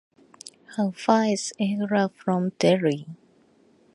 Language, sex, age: English, female, 19-29